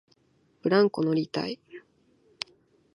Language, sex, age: Japanese, female, 19-29